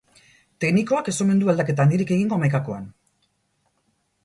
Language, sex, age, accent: Basque, female, 40-49, Erdialdekoa edo Nafarra (Gipuzkoa, Nafarroa)